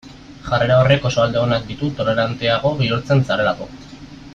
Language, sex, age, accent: Basque, male, 19-29, Mendebalekoa (Araba, Bizkaia, Gipuzkoako mendebaleko herri batzuk)